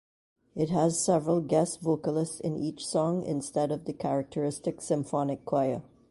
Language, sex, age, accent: English, female, 50-59, West Indies and Bermuda (Bahamas, Bermuda, Jamaica, Trinidad)